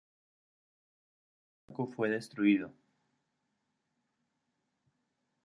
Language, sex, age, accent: Spanish, male, 30-39, Andino-Pacífico: Colombia, Perú, Ecuador, oeste de Bolivia y Venezuela andina